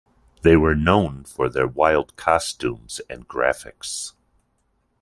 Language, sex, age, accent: English, male, 50-59, United States English